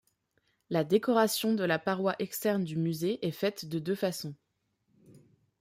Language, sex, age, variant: French, female, 19-29, Français de métropole